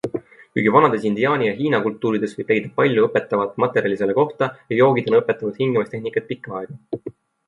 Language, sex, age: Estonian, male, 19-29